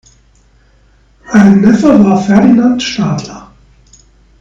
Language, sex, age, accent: German, male, 40-49, Deutschland Deutsch